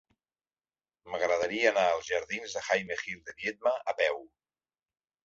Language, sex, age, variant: Catalan, male, 40-49, Central